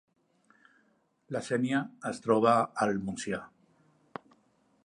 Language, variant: Catalan, Central